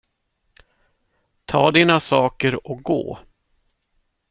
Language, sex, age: Swedish, male, 50-59